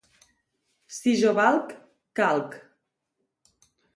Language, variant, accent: Catalan, Central, central